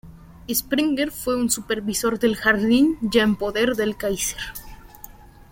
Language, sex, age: Spanish, male, 19-29